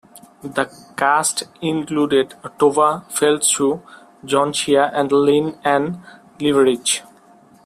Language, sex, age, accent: English, male, 19-29, India and South Asia (India, Pakistan, Sri Lanka)